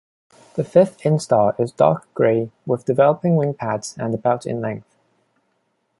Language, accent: English, Hong Kong English